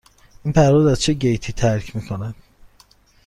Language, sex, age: Persian, male, 30-39